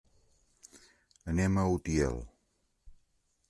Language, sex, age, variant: Catalan, male, 50-59, Central